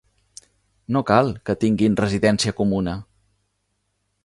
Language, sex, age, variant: Catalan, male, 50-59, Central